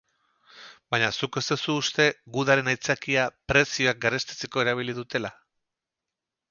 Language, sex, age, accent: Basque, male, 50-59, Erdialdekoa edo Nafarra (Gipuzkoa, Nafarroa)